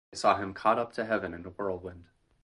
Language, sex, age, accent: English, male, 30-39, United States English